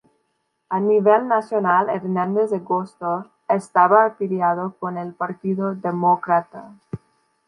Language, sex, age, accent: Spanish, female, under 19, México